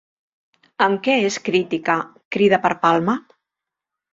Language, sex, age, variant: Catalan, female, 60-69, Central